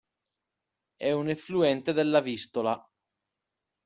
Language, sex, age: Italian, male, 30-39